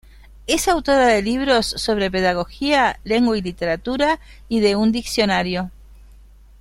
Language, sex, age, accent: Spanish, female, 60-69, Rioplatense: Argentina, Uruguay, este de Bolivia, Paraguay